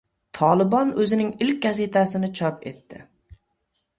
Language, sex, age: Uzbek, male, 30-39